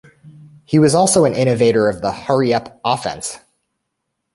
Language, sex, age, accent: English, male, 30-39, United States English